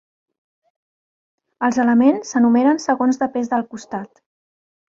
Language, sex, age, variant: Catalan, female, 40-49, Central